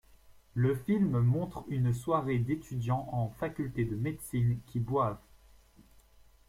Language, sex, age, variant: French, male, 19-29, Français de métropole